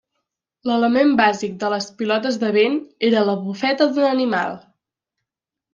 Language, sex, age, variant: Catalan, female, under 19, Central